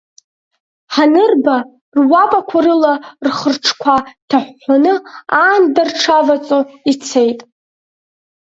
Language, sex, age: Abkhazian, female, under 19